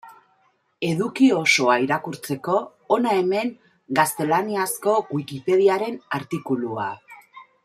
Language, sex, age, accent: Basque, female, 50-59, Mendebalekoa (Araba, Bizkaia, Gipuzkoako mendebaleko herri batzuk)